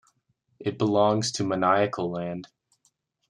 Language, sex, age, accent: English, male, 30-39, United States English